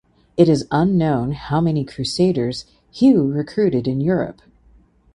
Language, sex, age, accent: English, female, 40-49, United States English